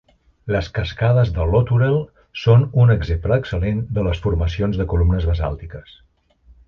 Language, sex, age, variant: Catalan, male, 50-59, Central